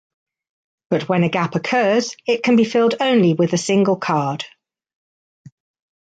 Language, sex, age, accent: English, female, 50-59, England English